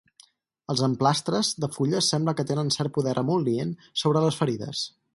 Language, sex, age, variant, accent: Catalan, male, 19-29, Central, central